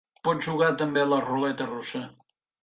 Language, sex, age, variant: Catalan, male, 60-69, Nord-Occidental